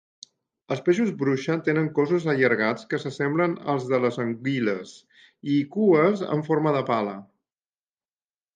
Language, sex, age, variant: Catalan, male, 50-59, Central